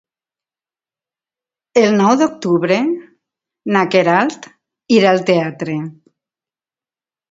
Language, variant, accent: Catalan, Valencià meridional, valencià